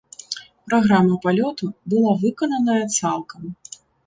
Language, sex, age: Belarusian, female, 19-29